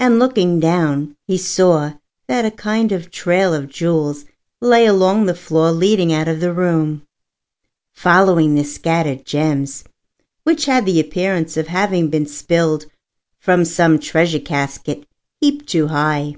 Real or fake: real